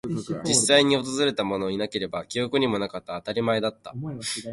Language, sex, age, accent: Japanese, male, 19-29, 標準語